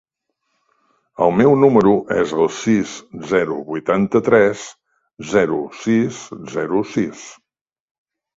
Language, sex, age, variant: Catalan, male, 60-69, Central